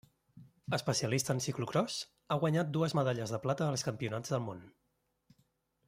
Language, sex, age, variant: Catalan, male, 30-39, Central